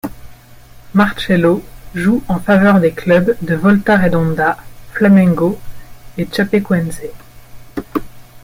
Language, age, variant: French, 30-39, Français de métropole